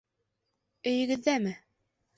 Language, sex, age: Bashkir, female, 19-29